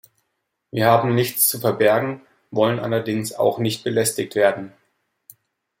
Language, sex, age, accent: German, male, 19-29, Deutschland Deutsch